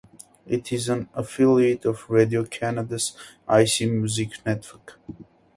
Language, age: English, 19-29